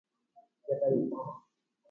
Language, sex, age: Guarani, male, 19-29